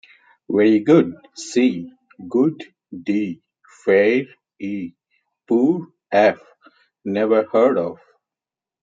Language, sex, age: English, male, 30-39